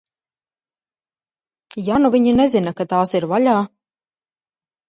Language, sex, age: Latvian, female, 30-39